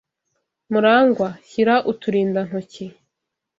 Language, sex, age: Kinyarwanda, female, 19-29